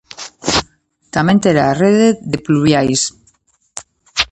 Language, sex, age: Galician, female, 50-59